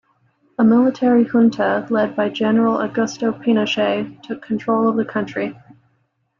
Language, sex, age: English, female, 30-39